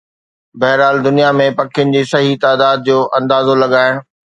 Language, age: Sindhi, 40-49